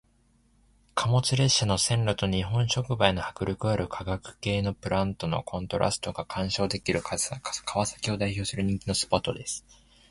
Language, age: Japanese, 19-29